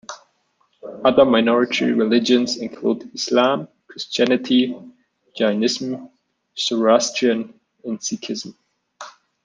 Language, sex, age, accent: English, male, 19-29, United States English